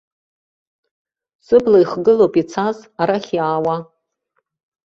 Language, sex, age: Abkhazian, female, 60-69